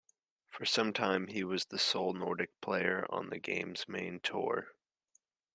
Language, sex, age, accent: English, male, 19-29, United States English